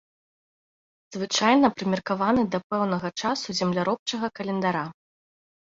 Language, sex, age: Belarusian, female, 19-29